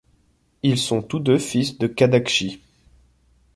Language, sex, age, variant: French, male, 30-39, Français de métropole